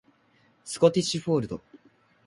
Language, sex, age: Japanese, male, 19-29